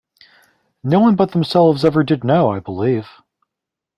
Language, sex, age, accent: English, male, 40-49, United States English